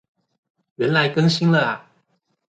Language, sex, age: Chinese, male, 30-39